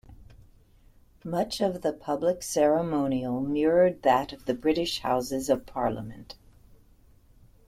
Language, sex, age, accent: English, female, 60-69, United States English